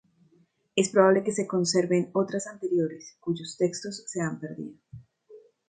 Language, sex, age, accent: Spanish, female, 40-49, Andino-Pacífico: Colombia, Perú, Ecuador, oeste de Bolivia y Venezuela andina